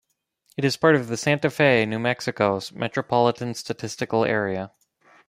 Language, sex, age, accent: English, male, 19-29, United States English